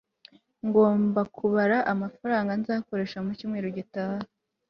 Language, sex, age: Kinyarwanda, female, 19-29